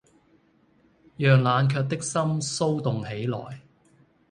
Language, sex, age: Cantonese, male, 50-59